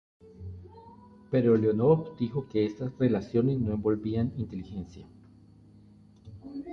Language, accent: Spanish, Andino-Pacífico: Colombia, Perú, Ecuador, oeste de Bolivia y Venezuela andina